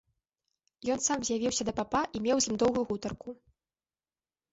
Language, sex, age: Belarusian, female, 19-29